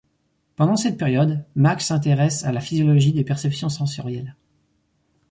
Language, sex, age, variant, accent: French, male, 19-29, Français de métropole, Français de l'est de la France